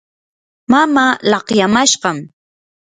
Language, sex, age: Yanahuanca Pasco Quechua, female, 19-29